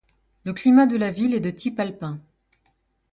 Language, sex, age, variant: French, female, 30-39, Français de métropole